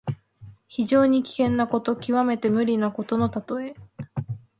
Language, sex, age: Japanese, female, 19-29